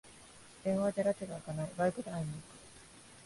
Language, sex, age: Japanese, female, 19-29